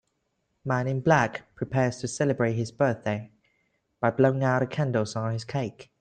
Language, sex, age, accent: English, male, 19-29, England English